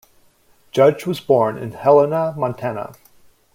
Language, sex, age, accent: English, male, 30-39, United States English